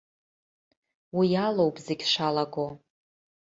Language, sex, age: Abkhazian, female, 40-49